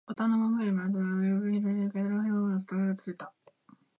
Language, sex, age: Japanese, female, under 19